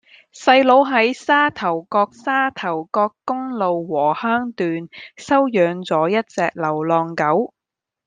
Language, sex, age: Cantonese, female, 19-29